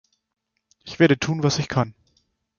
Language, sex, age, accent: German, male, 19-29, Deutschland Deutsch